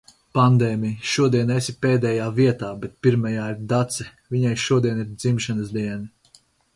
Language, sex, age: Latvian, male, 19-29